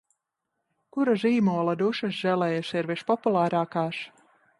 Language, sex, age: Latvian, female, 30-39